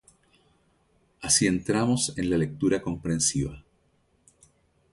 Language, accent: Spanish, Chileno: Chile, Cuyo